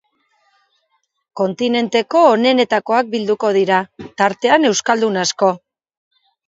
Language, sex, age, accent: Basque, female, 40-49, Erdialdekoa edo Nafarra (Gipuzkoa, Nafarroa)